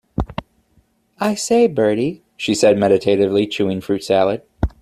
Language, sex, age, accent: English, male, 30-39, United States English